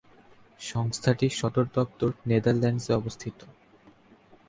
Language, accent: Bengali, Native